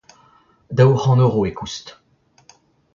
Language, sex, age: Breton, male, 30-39